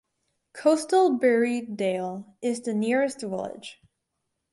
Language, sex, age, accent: English, female, under 19, United States English